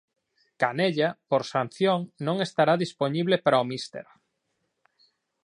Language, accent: Galician, Normativo (estándar)